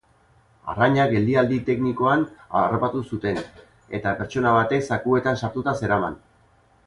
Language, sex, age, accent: Basque, male, 40-49, Erdialdekoa edo Nafarra (Gipuzkoa, Nafarroa)